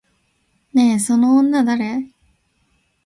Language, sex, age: Japanese, female, under 19